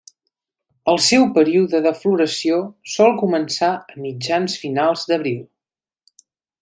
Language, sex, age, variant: Catalan, male, 19-29, Central